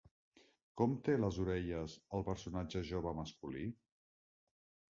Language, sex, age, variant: Catalan, male, 40-49, Central